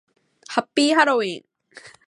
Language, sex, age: Japanese, female, under 19